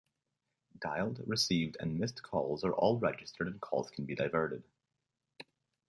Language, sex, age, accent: English, male, under 19, United States English